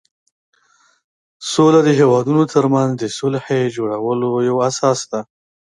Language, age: Pashto, 30-39